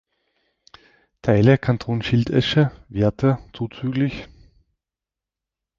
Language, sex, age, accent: German, male, 40-49, Österreichisches Deutsch